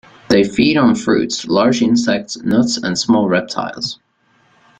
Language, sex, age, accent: English, male, under 19, Canadian English